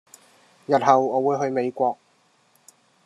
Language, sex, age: Cantonese, male, 30-39